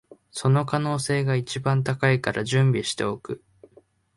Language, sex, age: Japanese, male, 19-29